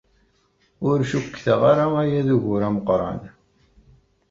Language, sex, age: Kabyle, male, 30-39